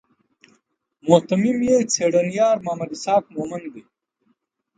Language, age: Pashto, 50-59